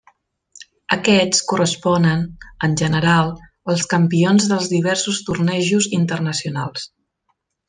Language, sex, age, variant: Catalan, female, 40-49, Central